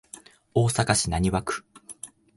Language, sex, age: Japanese, male, under 19